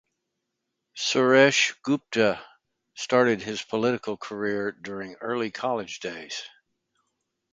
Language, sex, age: English, male, 60-69